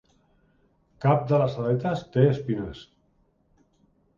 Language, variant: Catalan, Central